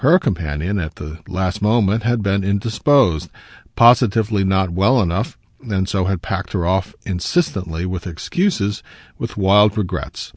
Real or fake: real